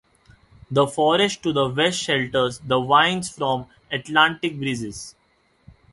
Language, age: English, under 19